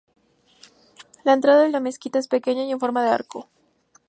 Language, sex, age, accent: Spanish, female, 19-29, México